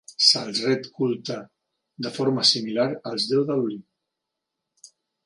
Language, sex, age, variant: Catalan, male, 40-49, Central